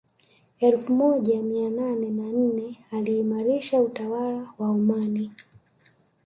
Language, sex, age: Swahili, female, 19-29